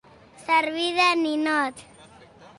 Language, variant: Catalan, Central